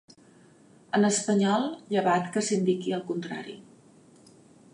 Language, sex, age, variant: Catalan, female, 50-59, Central